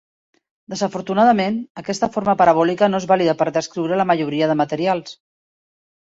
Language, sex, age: Catalan, female, 50-59